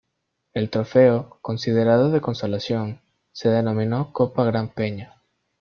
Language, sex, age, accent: Spanish, male, under 19, Andino-Pacífico: Colombia, Perú, Ecuador, oeste de Bolivia y Venezuela andina